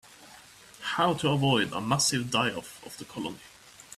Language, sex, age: English, male, 30-39